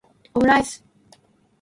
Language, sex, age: Japanese, female, 19-29